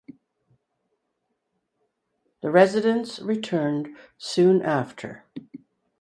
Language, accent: English, Canadian English